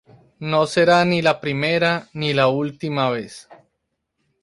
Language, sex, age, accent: Spanish, male, 19-29, Andino-Pacífico: Colombia, Perú, Ecuador, oeste de Bolivia y Venezuela andina